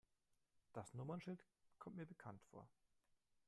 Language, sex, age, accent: German, male, 30-39, Deutschland Deutsch